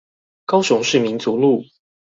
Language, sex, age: Chinese, male, 19-29